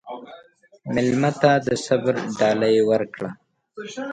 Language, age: Pashto, 19-29